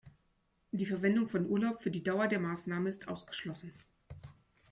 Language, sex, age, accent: German, female, 40-49, Deutschland Deutsch